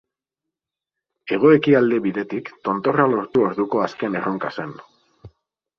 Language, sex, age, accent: Basque, male, 30-39, Mendebalekoa (Araba, Bizkaia, Gipuzkoako mendebaleko herri batzuk)